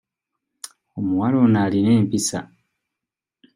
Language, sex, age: Ganda, male, 19-29